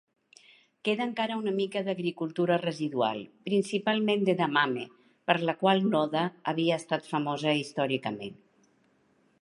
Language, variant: Catalan, Central